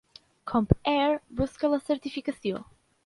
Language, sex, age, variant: Catalan, female, 19-29, Central